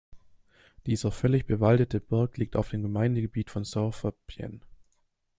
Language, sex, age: German, male, 19-29